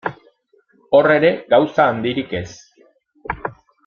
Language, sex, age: Basque, male, 30-39